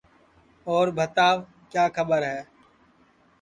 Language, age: Sansi, 19-29